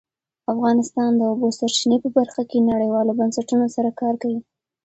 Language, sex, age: Pashto, female, 19-29